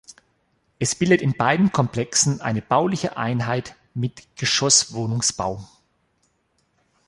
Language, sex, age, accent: German, male, 40-49, Deutschland Deutsch